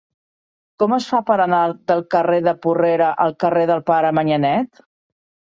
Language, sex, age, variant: Catalan, female, 50-59, Central